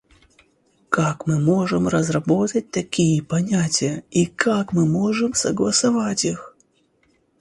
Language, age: Russian, 30-39